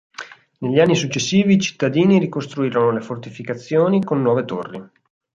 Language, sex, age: Italian, male, 19-29